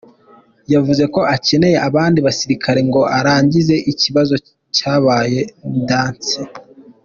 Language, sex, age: Kinyarwanda, male, 19-29